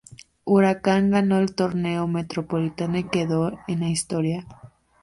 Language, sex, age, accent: Spanish, female, 19-29, México